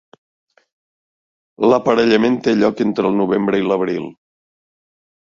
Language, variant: Catalan, Central